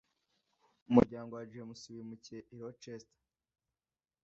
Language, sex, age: Kinyarwanda, male, under 19